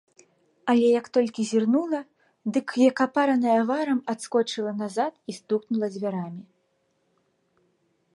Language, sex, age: Belarusian, female, 19-29